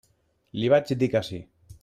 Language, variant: Catalan, Central